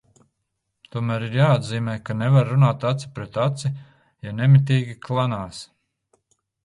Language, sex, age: Latvian, male, 40-49